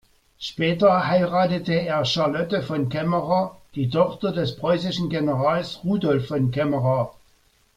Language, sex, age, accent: German, male, 60-69, Deutschland Deutsch